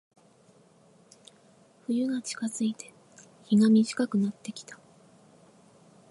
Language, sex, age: Japanese, female, 30-39